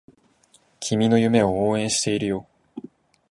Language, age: Japanese, under 19